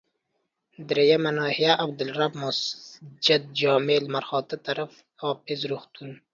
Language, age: Pashto, 19-29